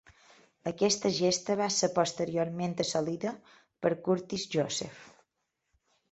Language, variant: Catalan, Balear